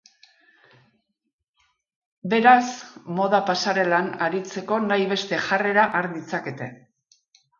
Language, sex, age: Basque, female, 60-69